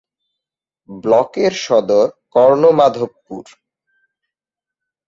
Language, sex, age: Bengali, male, 19-29